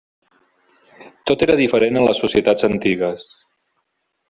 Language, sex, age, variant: Catalan, male, 40-49, Central